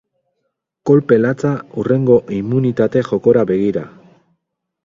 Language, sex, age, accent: Basque, male, 50-59, Mendebalekoa (Araba, Bizkaia, Gipuzkoako mendebaleko herri batzuk)